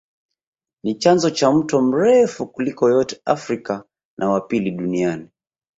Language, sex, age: Swahili, male, 30-39